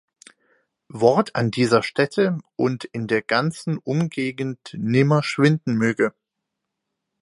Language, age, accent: German, 19-29, Deutschland Deutsch